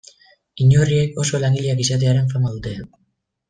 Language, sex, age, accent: Basque, female, 19-29, Mendebalekoa (Araba, Bizkaia, Gipuzkoako mendebaleko herri batzuk)